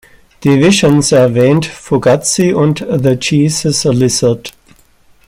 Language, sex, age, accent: German, male, 50-59, Deutschland Deutsch